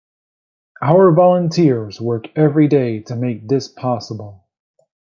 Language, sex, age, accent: English, male, 19-29, United States English